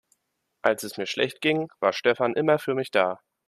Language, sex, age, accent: German, male, 19-29, Deutschland Deutsch